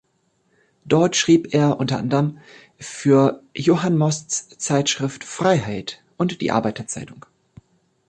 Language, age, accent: German, 30-39, Deutschland Deutsch